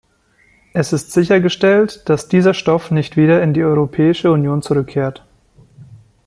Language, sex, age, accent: German, female, 19-29, Deutschland Deutsch